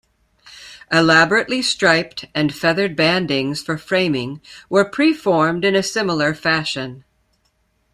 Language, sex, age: English, female, 50-59